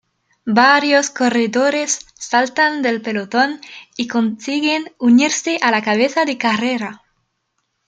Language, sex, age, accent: Spanish, female, 19-29, España: Centro-Sur peninsular (Madrid, Toledo, Castilla-La Mancha)